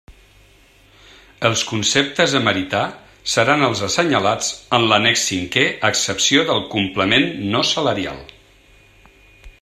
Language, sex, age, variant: Catalan, male, 40-49, Central